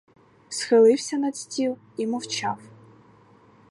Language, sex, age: Ukrainian, female, 19-29